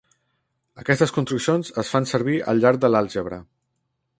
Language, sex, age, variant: Catalan, male, 30-39, Central